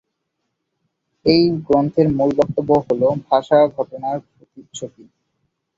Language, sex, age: Bengali, male, 19-29